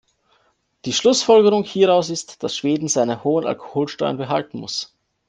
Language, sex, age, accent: German, male, 19-29, Österreichisches Deutsch